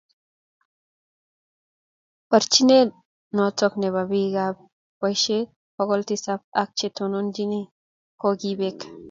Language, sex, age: Kalenjin, female, 19-29